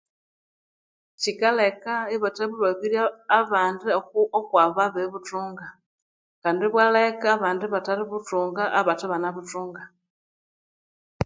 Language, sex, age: Konzo, female, 30-39